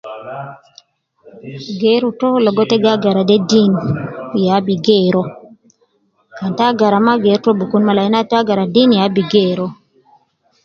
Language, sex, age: Nubi, female, 30-39